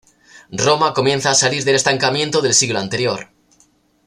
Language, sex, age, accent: Spanish, male, 19-29, España: Norte peninsular (Asturias, Castilla y León, Cantabria, País Vasco, Navarra, Aragón, La Rioja, Guadalajara, Cuenca)